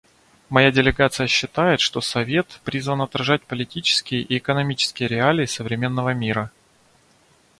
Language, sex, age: Russian, male, 30-39